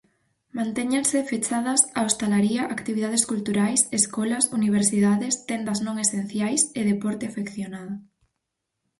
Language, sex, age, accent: Galician, female, 19-29, Normativo (estándar)